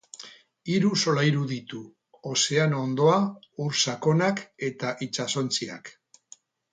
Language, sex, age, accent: Basque, male, 60-69, Erdialdekoa edo Nafarra (Gipuzkoa, Nafarroa)